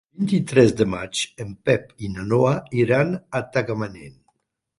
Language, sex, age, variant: Catalan, male, 60-69, Septentrional